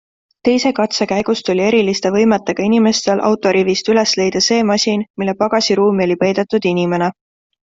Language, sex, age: Estonian, female, 19-29